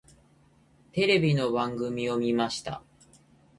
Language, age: Japanese, 30-39